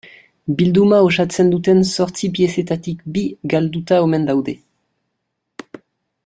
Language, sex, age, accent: Basque, male, 19-29, Nafar-lapurtarra edo Zuberotarra (Lapurdi, Nafarroa Beherea, Zuberoa)